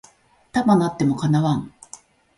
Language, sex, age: Japanese, female, 50-59